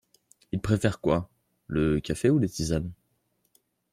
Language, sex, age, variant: French, male, 19-29, Français de métropole